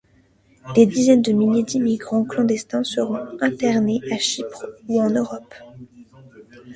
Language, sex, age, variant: French, male, 40-49, Français de métropole